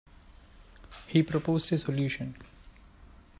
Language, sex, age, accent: English, male, 19-29, India and South Asia (India, Pakistan, Sri Lanka)